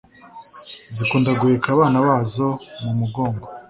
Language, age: Kinyarwanda, 19-29